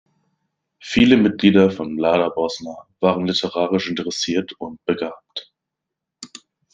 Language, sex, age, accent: German, male, 19-29, Deutschland Deutsch